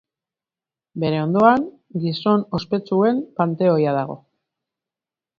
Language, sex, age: Basque, female, 50-59